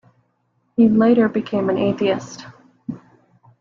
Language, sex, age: English, female, 30-39